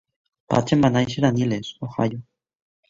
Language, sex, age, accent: Catalan, male, 19-29, valencià